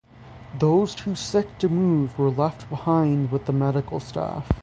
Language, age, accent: English, 19-29, United States English